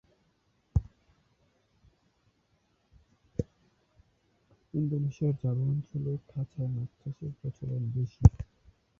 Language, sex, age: Bengali, male, 19-29